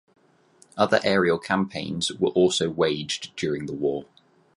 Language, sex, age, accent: English, male, 19-29, England English